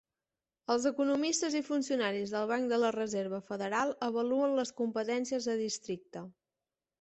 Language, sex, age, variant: Catalan, female, 30-39, Central